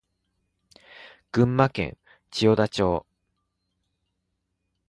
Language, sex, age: Japanese, male, 40-49